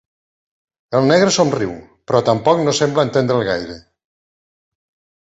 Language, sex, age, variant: Catalan, male, 50-59, Nord-Occidental